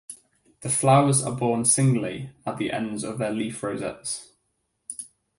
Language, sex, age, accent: English, male, 19-29, England English